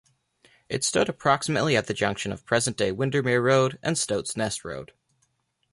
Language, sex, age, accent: English, male, 19-29, United States English